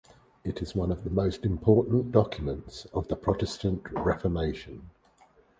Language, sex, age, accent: English, male, 60-69, England English